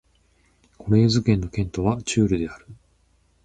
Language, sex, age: Japanese, male, 30-39